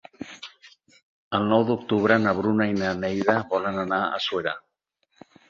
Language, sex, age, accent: Catalan, male, 50-59, Barcelonès